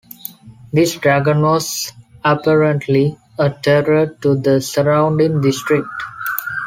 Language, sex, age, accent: English, male, 19-29, India and South Asia (India, Pakistan, Sri Lanka)